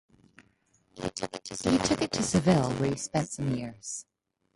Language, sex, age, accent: English, female, 40-49, United States English